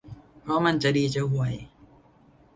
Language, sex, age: Thai, male, 19-29